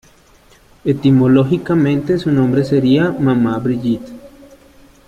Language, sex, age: Spanish, male, 30-39